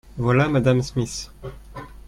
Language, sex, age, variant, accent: French, male, 19-29, Français d'Europe, Français de Suisse